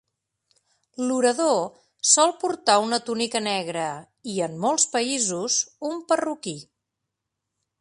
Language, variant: Catalan, Central